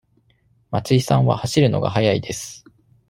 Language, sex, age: Japanese, male, 30-39